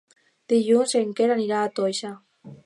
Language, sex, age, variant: Catalan, female, under 19, Alacantí